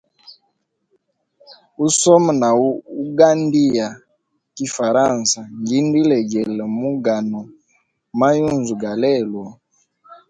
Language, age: Hemba, 19-29